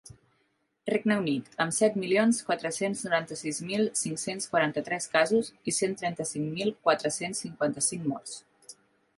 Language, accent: Catalan, Barcelona